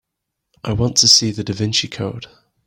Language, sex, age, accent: English, male, 19-29, England English